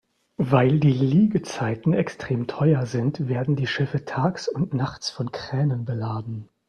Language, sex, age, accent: German, male, 30-39, Deutschland Deutsch